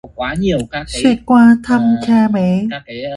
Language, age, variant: Vietnamese, 19-29, Hà Nội